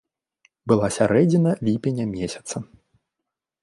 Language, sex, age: Belarusian, male, 30-39